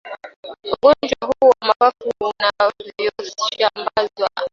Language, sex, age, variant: Swahili, female, 19-29, Kiswahili cha Bara ya Kenya